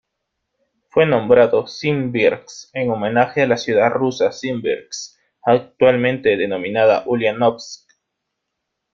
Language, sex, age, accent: Spanish, male, 19-29, Andino-Pacífico: Colombia, Perú, Ecuador, oeste de Bolivia y Venezuela andina